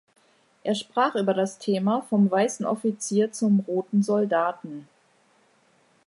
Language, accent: German, Deutschland Deutsch